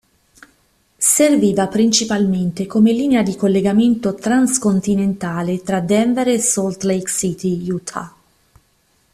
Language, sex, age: Italian, female, 19-29